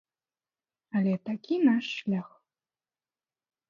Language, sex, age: Belarusian, female, under 19